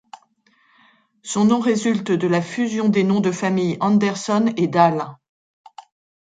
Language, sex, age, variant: French, female, 40-49, Français de métropole